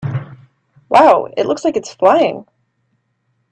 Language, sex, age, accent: English, female, under 19, United States English